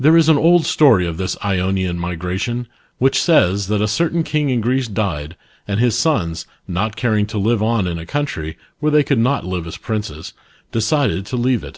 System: none